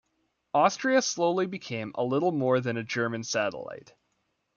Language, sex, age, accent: English, male, 19-29, Canadian English